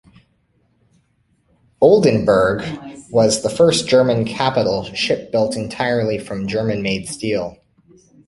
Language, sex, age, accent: English, male, 30-39, United States English